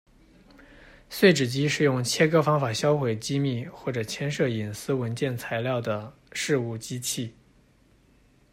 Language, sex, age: Chinese, male, 19-29